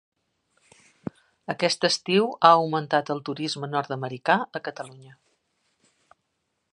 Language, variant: Catalan, Central